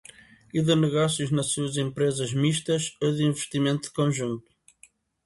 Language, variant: Portuguese, Portuguese (Portugal)